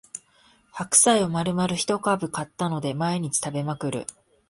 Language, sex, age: Japanese, female, 40-49